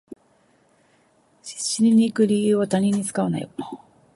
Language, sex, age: Japanese, female, 40-49